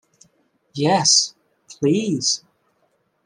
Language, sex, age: English, male, 19-29